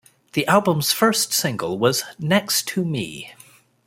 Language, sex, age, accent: English, male, 30-39, United States English